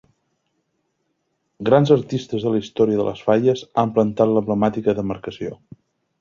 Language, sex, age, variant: Catalan, male, 30-39, Central